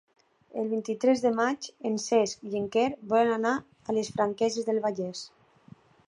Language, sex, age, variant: Catalan, female, 19-29, Nord-Occidental